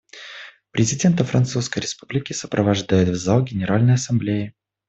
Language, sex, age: Russian, male, 19-29